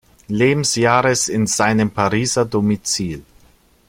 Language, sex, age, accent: German, male, 40-49, Deutschland Deutsch